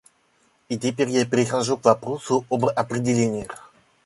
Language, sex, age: Russian, male, 19-29